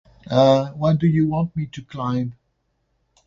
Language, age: English, 60-69